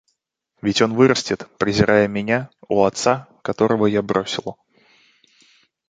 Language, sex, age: Russian, male, 19-29